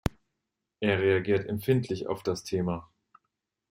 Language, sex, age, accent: German, male, 30-39, Deutschland Deutsch